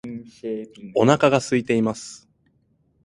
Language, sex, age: Japanese, male, 19-29